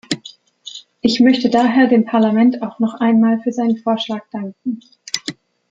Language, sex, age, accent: German, female, 19-29, Deutschland Deutsch